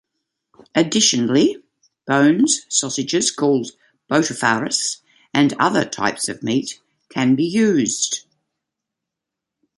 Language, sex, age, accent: English, female, 80-89, Australian English